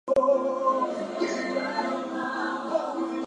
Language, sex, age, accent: English, female, 19-29, Southern African (South Africa, Zimbabwe, Namibia)